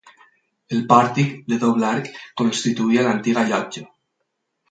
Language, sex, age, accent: Catalan, male, 19-29, valencià